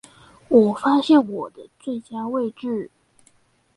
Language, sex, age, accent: Chinese, female, under 19, 出生地：新北市